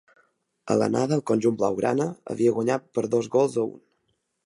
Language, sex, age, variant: Catalan, male, 19-29, Balear